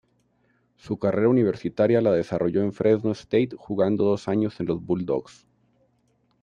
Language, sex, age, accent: Spanish, male, 40-49, México